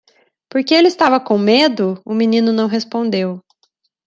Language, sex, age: Portuguese, female, 30-39